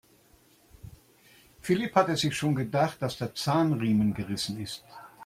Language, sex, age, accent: German, male, 60-69, Deutschland Deutsch